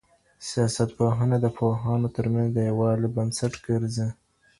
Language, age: Pashto, 19-29